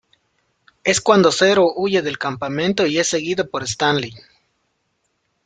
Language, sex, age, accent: Spanish, male, 30-39, América central